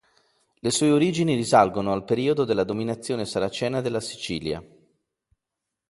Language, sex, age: Italian, male, 40-49